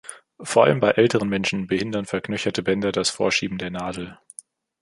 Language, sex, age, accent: German, male, 19-29, Deutschland Deutsch